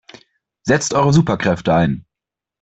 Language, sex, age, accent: German, male, under 19, Deutschland Deutsch